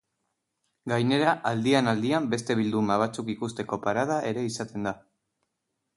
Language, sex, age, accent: Basque, male, 40-49, Mendebalekoa (Araba, Bizkaia, Gipuzkoako mendebaleko herri batzuk)